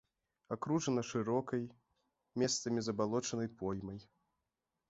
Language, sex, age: Belarusian, male, under 19